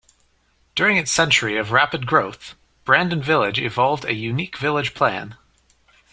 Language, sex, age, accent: English, male, under 19, Canadian English